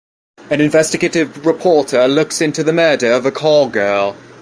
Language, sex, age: English, male, 19-29